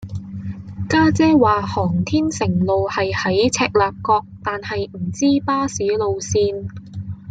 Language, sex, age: Cantonese, female, 19-29